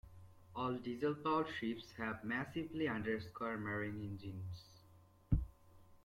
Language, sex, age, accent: English, male, 19-29, United States English